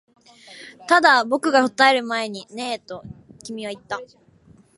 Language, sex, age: Japanese, female, under 19